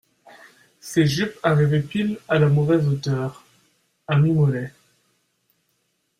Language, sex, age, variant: French, male, 19-29, Français de métropole